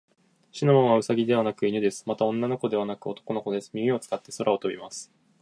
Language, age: Japanese, 19-29